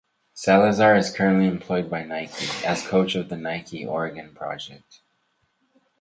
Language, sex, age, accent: English, male, 19-29, United States English